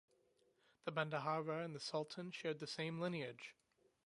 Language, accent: English, United States English